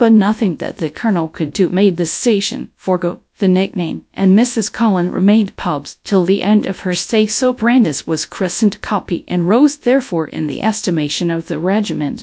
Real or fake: fake